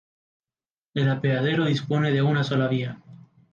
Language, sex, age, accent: Spanish, male, 19-29, América central